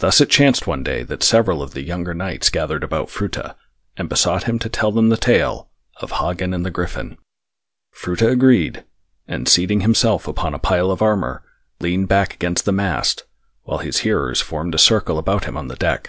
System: none